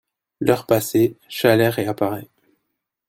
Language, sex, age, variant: French, male, 30-39, Français de métropole